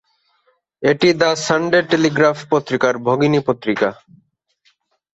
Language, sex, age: Bengali, male, 19-29